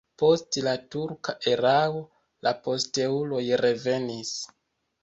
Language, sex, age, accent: Esperanto, male, 30-39, Internacia